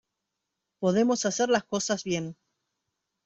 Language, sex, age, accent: Spanish, female, 40-49, Rioplatense: Argentina, Uruguay, este de Bolivia, Paraguay